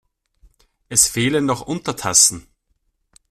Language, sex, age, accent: German, male, 30-39, Österreichisches Deutsch